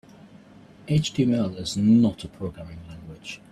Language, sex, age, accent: English, male, 30-39, England English